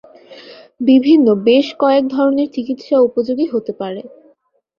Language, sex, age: Bengali, female, 19-29